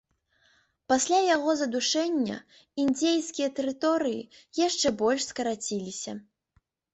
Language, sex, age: Belarusian, female, under 19